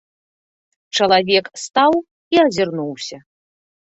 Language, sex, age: Belarusian, female, 30-39